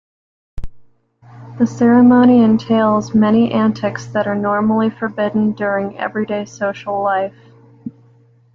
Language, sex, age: English, female, 30-39